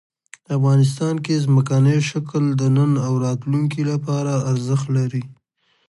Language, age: Pashto, 30-39